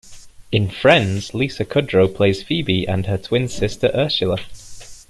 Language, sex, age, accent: English, male, 19-29, England English